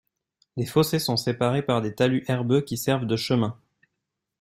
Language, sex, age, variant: French, male, 19-29, Français de métropole